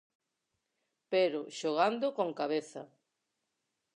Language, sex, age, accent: Galician, female, 40-49, Normativo (estándar)